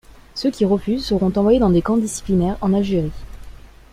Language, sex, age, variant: French, female, 19-29, Français de métropole